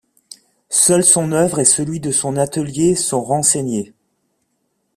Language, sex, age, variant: French, male, 40-49, Français de métropole